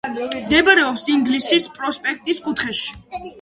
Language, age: Georgian, under 19